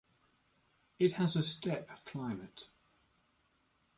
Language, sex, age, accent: English, male, 30-39, England English